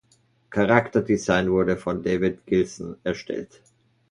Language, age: German, 30-39